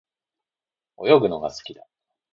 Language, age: Japanese, 30-39